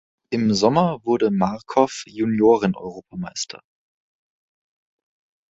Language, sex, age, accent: German, male, 19-29, Deutschland Deutsch